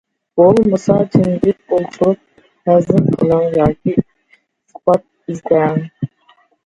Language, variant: Uyghur, ئۇيغۇر تىلى